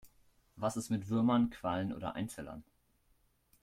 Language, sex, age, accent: German, male, under 19, Deutschland Deutsch